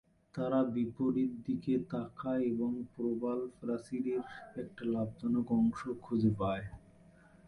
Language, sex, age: Bengali, male, 19-29